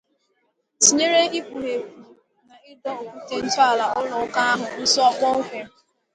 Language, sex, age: Igbo, female, 19-29